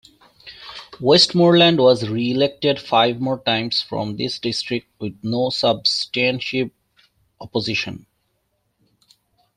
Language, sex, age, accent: English, male, 19-29, England English